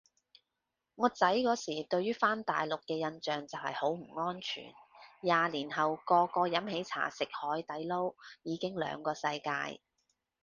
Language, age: Cantonese, 30-39